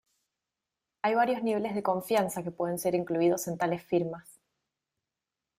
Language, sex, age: Spanish, female, 30-39